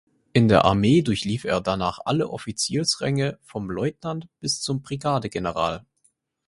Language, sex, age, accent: German, male, 19-29, Deutschland Deutsch